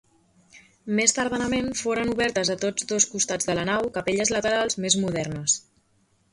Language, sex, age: Catalan, female, 19-29